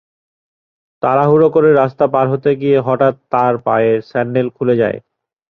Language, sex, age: Bengali, male, 30-39